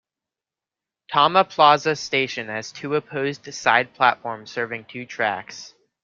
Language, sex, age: English, male, under 19